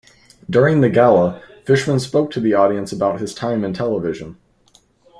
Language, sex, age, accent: English, male, 19-29, United States English